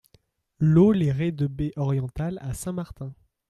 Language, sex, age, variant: French, male, under 19, Français de métropole